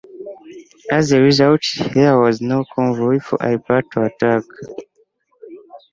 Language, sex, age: English, male, 19-29